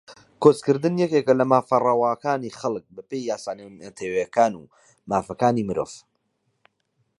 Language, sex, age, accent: Central Kurdish, male, 30-39, سۆرانی